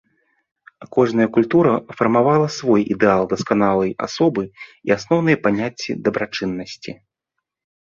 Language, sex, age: Belarusian, male, 40-49